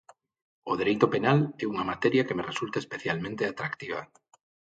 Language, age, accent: Galician, 50-59, Atlántico (seseo e gheada); Normativo (estándar)